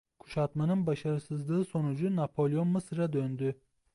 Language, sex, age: Turkish, male, 19-29